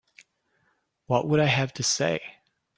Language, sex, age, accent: English, male, 40-49, New Zealand English